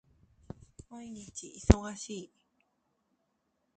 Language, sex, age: Japanese, female, 30-39